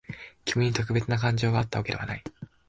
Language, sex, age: Japanese, male, under 19